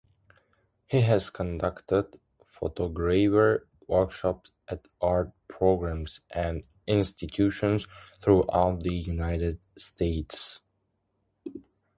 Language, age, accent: English, 19-29, United States English